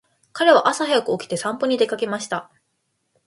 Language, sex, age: Japanese, female, under 19